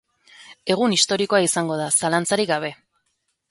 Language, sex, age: Basque, female, 30-39